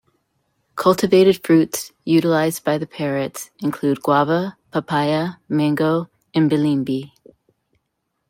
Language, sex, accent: English, female, United States English